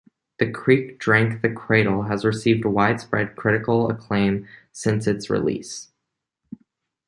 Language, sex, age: English, male, under 19